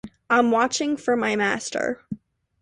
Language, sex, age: English, female, under 19